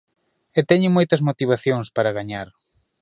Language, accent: Galician, Oriental (común en zona oriental)